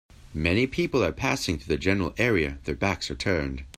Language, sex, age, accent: English, male, 19-29, United States English